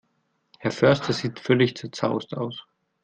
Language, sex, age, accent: German, male, 30-39, Deutschland Deutsch